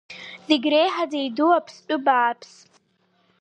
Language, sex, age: Abkhazian, female, under 19